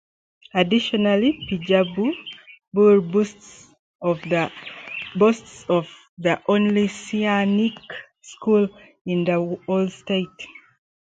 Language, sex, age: English, female, 30-39